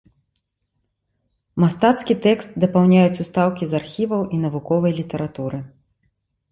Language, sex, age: Belarusian, female, 30-39